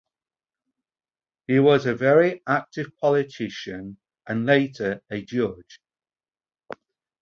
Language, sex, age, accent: English, male, 40-49, England English